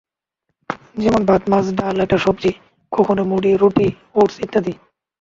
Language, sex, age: Bengali, male, 19-29